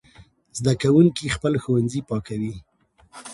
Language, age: Pashto, 30-39